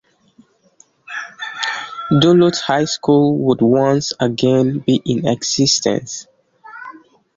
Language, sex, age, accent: English, male, 19-29, England English